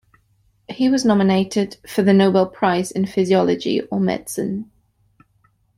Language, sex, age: English, female, 30-39